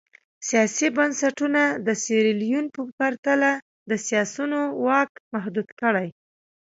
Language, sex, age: Pashto, female, 19-29